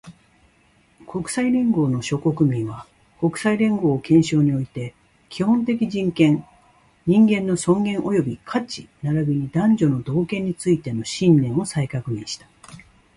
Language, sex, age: Japanese, female, 60-69